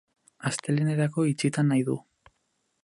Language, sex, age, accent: Basque, male, 19-29, Erdialdekoa edo Nafarra (Gipuzkoa, Nafarroa)